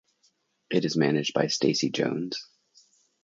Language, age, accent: English, 40-49, United States English